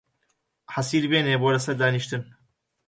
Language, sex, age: Central Kurdish, male, 19-29